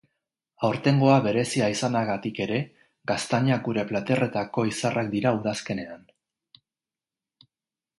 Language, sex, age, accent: Basque, male, 30-39, Mendebalekoa (Araba, Bizkaia, Gipuzkoako mendebaleko herri batzuk)